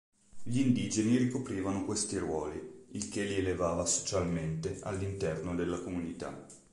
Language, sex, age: Italian, male, 30-39